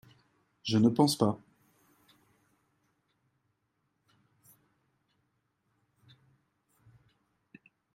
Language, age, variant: French, 30-39, Français de métropole